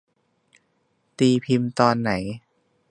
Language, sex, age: Thai, male, 30-39